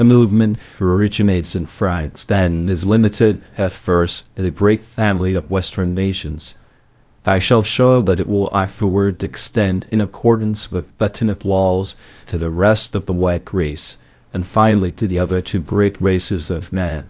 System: TTS, VITS